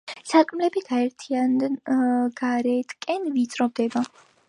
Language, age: Georgian, under 19